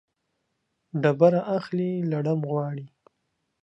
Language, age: Pashto, 19-29